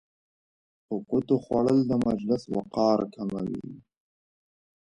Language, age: Pashto, 19-29